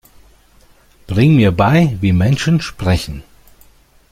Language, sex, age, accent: German, male, 40-49, Deutschland Deutsch